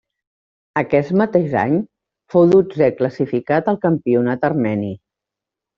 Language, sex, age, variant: Catalan, female, 50-59, Central